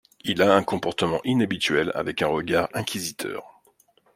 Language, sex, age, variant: French, male, 40-49, Français de métropole